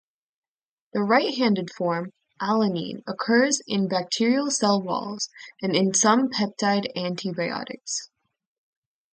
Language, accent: English, United States English